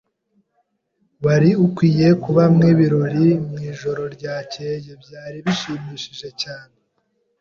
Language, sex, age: Kinyarwanda, male, 19-29